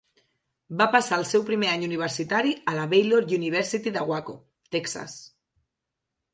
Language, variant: Catalan, Central